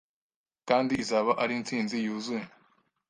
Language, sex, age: Kinyarwanda, male, 19-29